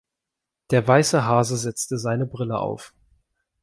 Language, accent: German, Deutschland Deutsch